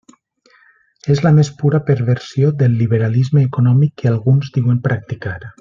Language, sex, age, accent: Catalan, male, 40-49, valencià